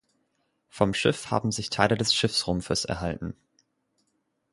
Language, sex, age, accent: German, male, 19-29, Deutschland Deutsch